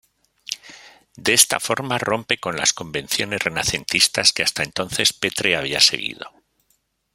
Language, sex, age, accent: Spanish, male, 50-59, España: Norte peninsular (Asturias, Castilla y León, Cantabria, País Vasco, Navarra, Aragón, La Rioja, Guadalajara, Cuenca)